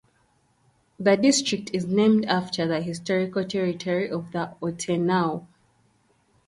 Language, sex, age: English, female, 19-29